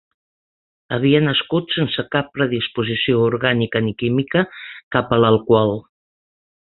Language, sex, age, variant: Catalan, female, 60-69, Central